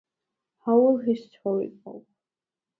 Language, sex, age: English, female, under 19